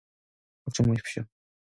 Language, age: Korean, 19-29